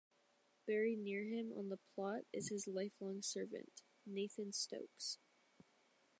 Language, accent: English, United States English